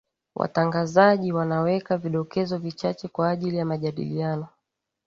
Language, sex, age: Swahili, female, 30-39